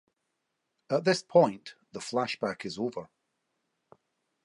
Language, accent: English, Scottish English